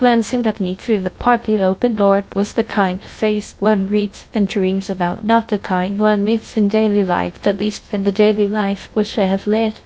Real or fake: fake